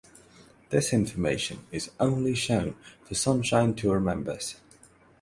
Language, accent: English, England English; India and South Asia (India, Pakistan, Sri Lanka)